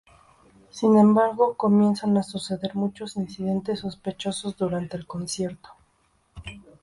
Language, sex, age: Spanish, female, under 19